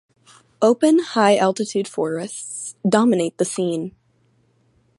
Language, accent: English, United States English